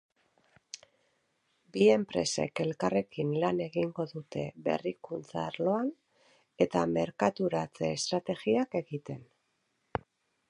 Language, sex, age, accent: Basque, female, 50-59, Erdialdekoa edo Nafarra (Gipuzkoa, Nafarroa)